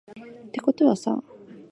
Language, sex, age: Japanese, female, 19-29